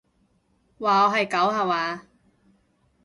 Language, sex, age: Cantonese, female, 30-39